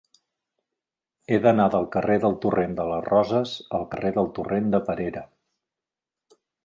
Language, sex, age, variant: Catalan, male, 40-49, Central